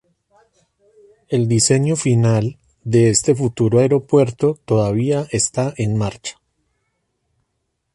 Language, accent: Spanish, Andino-Pacífico: Colombia, Perú, Ecuador, oeste de Bolivia y Venezuela andina